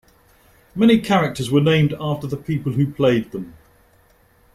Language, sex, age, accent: English, male, 50-59, England English